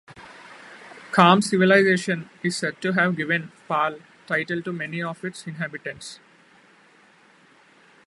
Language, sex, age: English, male, 19-29